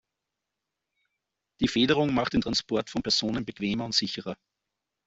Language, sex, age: German, male, 50-59